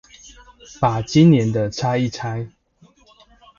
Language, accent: Chinese, 出生地：桃園市